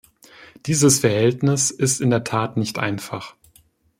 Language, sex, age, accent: German, male, 19-29, Deutschland Deutsch